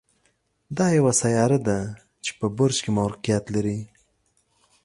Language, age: Pashto, 30-39